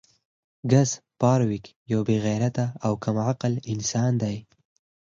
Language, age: Pashto, under 19